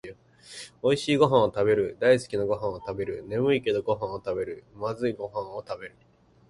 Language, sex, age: Japanese, male, 19-29